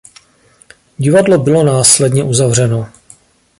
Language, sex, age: Czech, male, 40-49